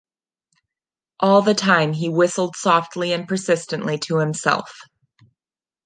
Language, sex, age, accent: English, female, 30-39, United States English